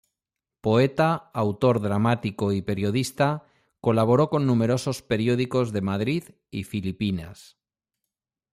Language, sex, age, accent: Spanish, male, 50-59, España: Norte peninsular (Asturias, Castilla y León, Cantabria, País Vasco, Navarra, Aragón, La Rioja, Guadalajara, Cuenca)